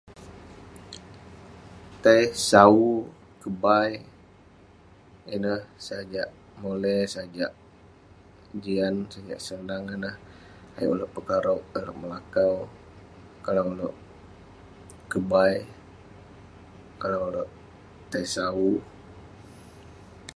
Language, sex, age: Western Penan, male, 19-29